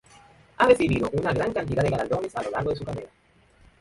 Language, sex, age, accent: Spanish, male, 19-29, Caribe: Cuba, Venezuela, Puerto Rico, República Dominicana, Panamá, Colombia caribeña, México caribeño, Costa del golfo de México